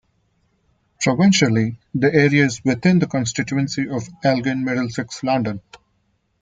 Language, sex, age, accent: English, male, 19-29, India and South Asia (India, Pakistan, Sri Lanka)